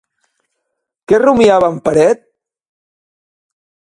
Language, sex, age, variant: Catalan, male, 60-69, Central